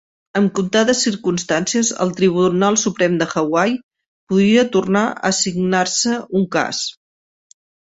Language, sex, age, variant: Catalan, female, 50-59, Central